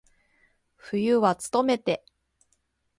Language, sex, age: Japanese, female, 30-39